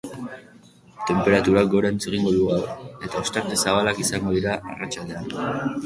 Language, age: Basque, under 19